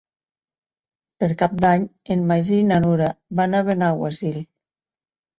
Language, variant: Catalan, Nord-Occidental